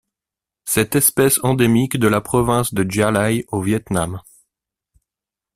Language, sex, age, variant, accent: French, male, 40-49, Français d'Europe, Français de Suisse